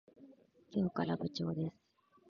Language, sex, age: Japanese, female, 19-29